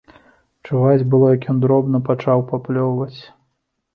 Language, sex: Belarusian, male